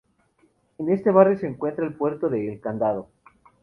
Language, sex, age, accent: Spanish, male, 19-29, México